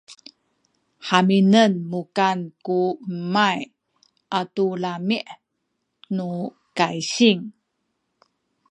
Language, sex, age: Sakizaya, female, 50-59